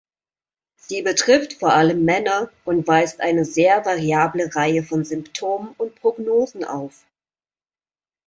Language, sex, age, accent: German, female, 30-39, Deutschland Deutsch